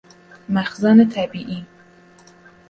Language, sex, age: Persian, female, 19-29